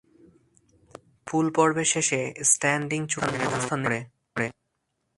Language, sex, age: Bengali, male, 19-29